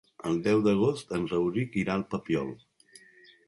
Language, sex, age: Catalan, male, 50-59